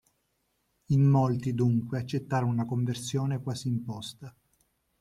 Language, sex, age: Italian, male, 30-39